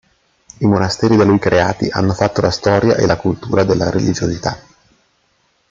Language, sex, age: Italian, male, 40-49